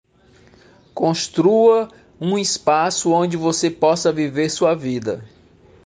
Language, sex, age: Portuguese, male, 40-49